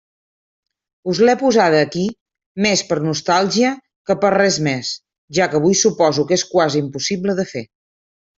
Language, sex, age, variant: Catalan, female, 50-59, Central